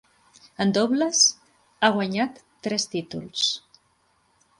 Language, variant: Catalan, Central